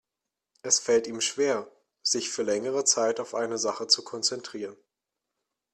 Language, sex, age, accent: German, male, 19-29, Deutschland Deutsch